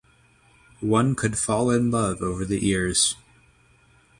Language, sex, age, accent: English, male, 19-29, United States English